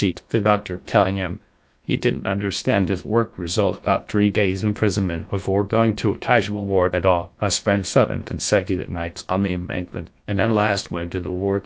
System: TTS, GlowTTS